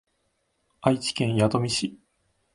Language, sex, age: Japanese, male, 19-29